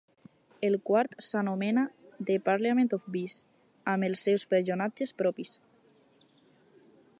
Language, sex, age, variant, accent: Catalan, female, under 19, Alacantí, valencià